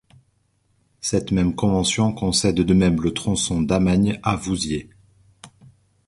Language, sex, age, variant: French, male, 40-49, Français de métropole